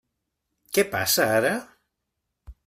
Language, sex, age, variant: Catalan, male, 50-59, Central